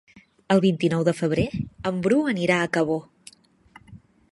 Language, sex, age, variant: Catalan, female, 30-39, Central